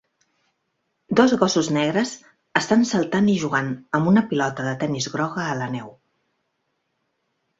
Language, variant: Catalan, Central